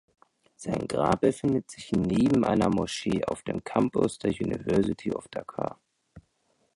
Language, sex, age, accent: German, male, 19-29, Deutschland Deutsch